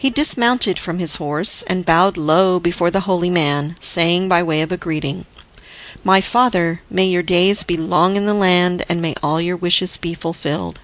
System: none